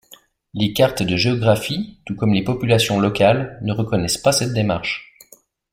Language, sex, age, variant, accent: French, male, 30-39, Français d'Europe, Français de Suisse